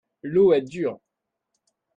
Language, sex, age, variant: French, male, 40-49, Français de métropole